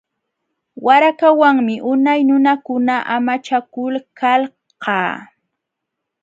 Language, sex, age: Jauja Wanca Quechua, female, 19-29